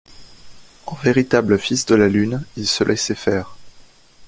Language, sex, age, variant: French, male, 19-29, Français de métropole